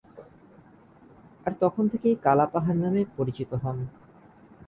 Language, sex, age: Bengali, male, 19-29